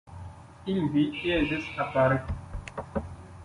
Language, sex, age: French, male, 19-29